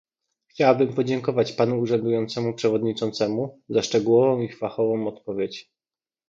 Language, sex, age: Polish, male, 30-39